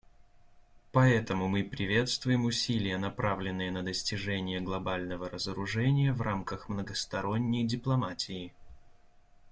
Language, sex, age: Russian, male, 30-39